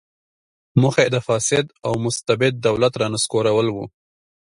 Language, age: Pashto, 19-29